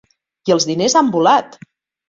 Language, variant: Catalan, Central